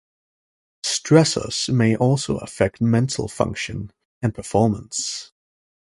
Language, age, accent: English, 19-29, United States English